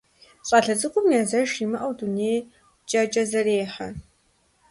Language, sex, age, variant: Kabardian, female, under 19, Адыгэбзэ (Къэбэрдей, Кирил, псоми зэдай)